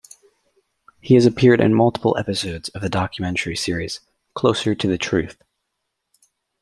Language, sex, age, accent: English, male, under 19, United States English